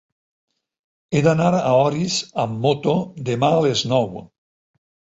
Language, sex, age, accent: Catalan, male, 60-69, valencià